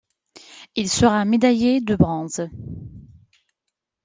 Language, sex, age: French, female, 19-29